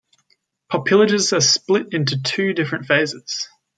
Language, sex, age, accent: English, male, under 19, Australian English